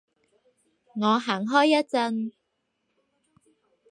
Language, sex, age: Cantonese, female, 19-29